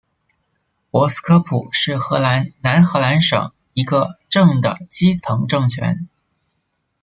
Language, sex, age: Chinese, male, 30-39